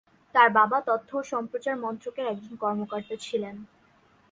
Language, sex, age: Bengali, female, under 19